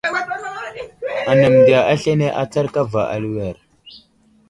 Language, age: Wuzlam, 19-29